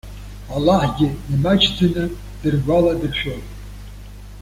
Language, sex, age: Abkhazian, male, 70-79